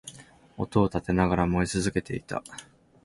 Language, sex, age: Japanese, male, 19-29